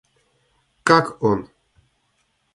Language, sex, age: Russian, male, 19-29